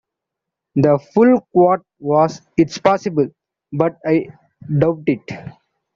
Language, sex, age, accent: English, male, 19-29, India and South Asia (India, Pakistan, Sri Lanka)